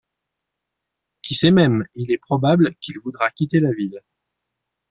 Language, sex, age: French, male, 40-49